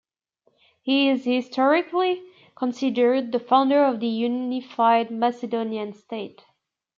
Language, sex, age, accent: English, female, 19-29, Canadian English